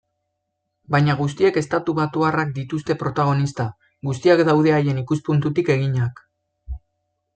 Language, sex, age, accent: Basque, male, 19-29, Mendebalekoa (Araba, Bizkaia, Gipuzkoako mendebaleko herri batzuk)